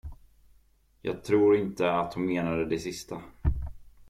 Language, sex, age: Swedish, male, 30-39